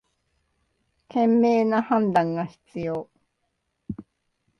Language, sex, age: Japanese, female, 19-29